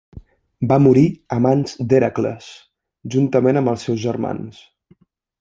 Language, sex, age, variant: Catalan, male, 19-29, Central